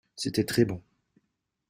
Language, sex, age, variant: French, male, 30-39, Français de métropole